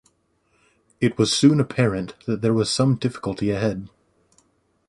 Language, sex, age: English, male, 19-29